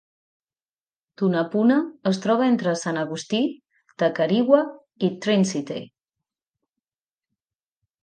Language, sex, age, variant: Catalan, female, 30-39, Nord-Occidental